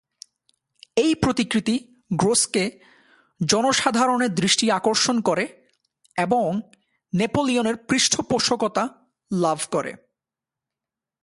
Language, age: Bengali, 19-29